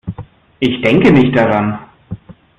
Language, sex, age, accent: German, male, 19-29, Deutschland Deutsch